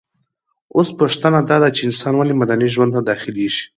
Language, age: Pashto, 19-29